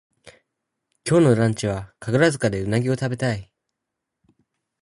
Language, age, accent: Japanese, under 19, 標準語